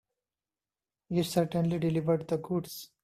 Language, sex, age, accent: English, male, 19-29, India and South Asia (India, Pakistan, Sri Lanka)